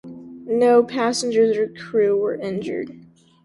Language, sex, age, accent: English, female, under 19, United States English